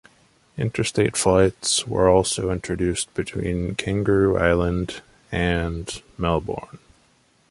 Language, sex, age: English, male, 19-29